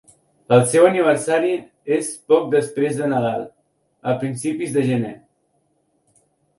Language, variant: Catalan, Septentrional